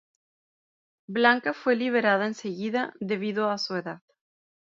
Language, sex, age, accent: Spanish, female, 30-39, México